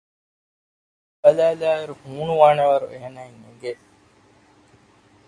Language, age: Divehi, 30-39